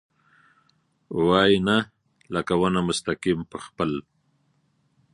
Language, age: Pashto, 40-49